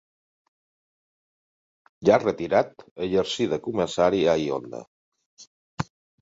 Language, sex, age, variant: Catalan, male, 50-59, Central